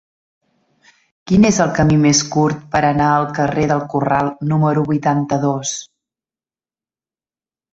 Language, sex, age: Catalan, female, 40-49